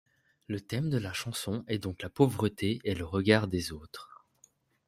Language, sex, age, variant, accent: French, male, 19-29, Français d'Europe, Français de Suisse